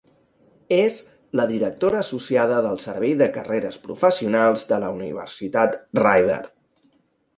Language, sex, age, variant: Catalan, male, 30-39, Central